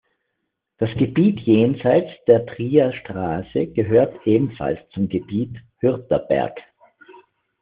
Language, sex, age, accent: German, male, 50-59, Österreichisches Deutsch